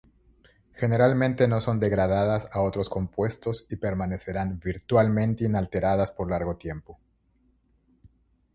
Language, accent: Spanish, México